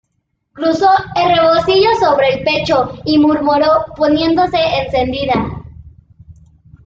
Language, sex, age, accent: Spanish, male, 19-29, México